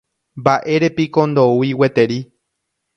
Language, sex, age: Guarani, male, 30-39